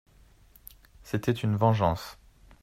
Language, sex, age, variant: French, male, 19-29, Français de métropole